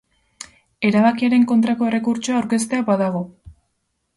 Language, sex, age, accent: Basque, female, 19-29, Erdialdekoa edo Nafarra (Gipuzkoa, Nafarroa)